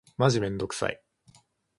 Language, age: Japanese, 19-29